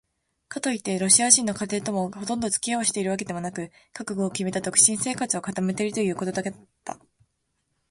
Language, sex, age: Japanese, female, under 19